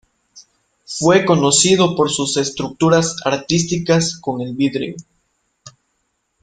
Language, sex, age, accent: Spanish, male, 19-29, México